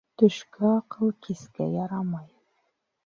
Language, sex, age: Bashkir, female, 40-49